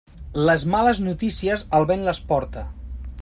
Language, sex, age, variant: Catalan, male, 40-49, Central